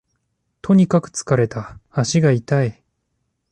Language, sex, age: Japanese, male, 30-39